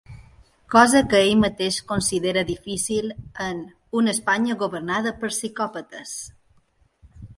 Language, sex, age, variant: Catalan, female, 30-39, Balear